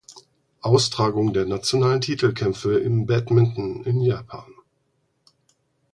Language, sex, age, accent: German, male, 40-49, Deutschland Deutsch